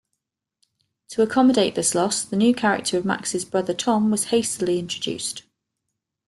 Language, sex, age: English, female, 30-39